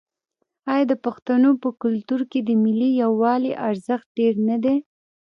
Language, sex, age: Pashto, female, 19-29